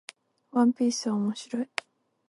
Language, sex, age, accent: Japanese, female, 19-29, 関西弁